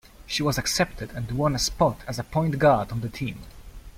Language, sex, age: English, male, 19-29